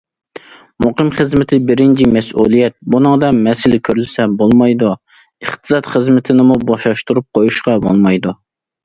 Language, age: Uyghur, under 19